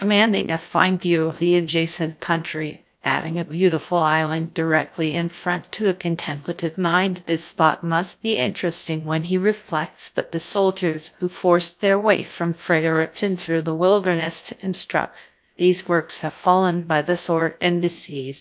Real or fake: fake